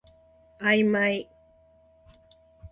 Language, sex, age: Japanese, female, 40-49